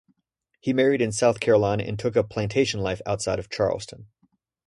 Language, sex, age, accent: English, male, 19-29, United States English